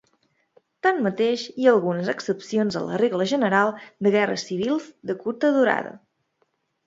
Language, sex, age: Catalan, female, 19-29